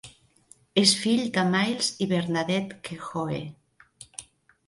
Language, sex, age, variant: Catalan, female, 60-69, Central